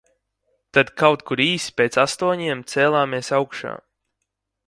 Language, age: Latvian, under 19